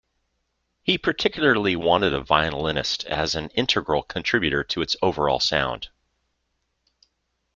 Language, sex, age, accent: English, male, 50-59, United States English